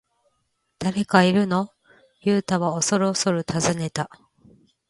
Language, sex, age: Japanese, female, 50-59